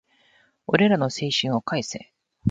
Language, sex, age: Japanese, female, 50-59